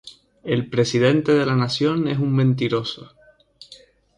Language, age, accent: Spanish, 19-29, España: Islas Canarias